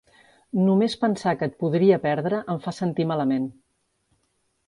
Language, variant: Catalan, Central